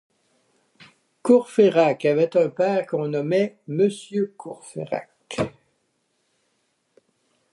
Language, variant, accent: French, Français d'Amérique du Nord, Français du Canada